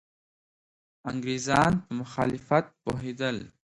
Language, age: Pashto, 19-29